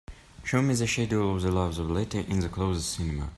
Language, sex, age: English, male, under 19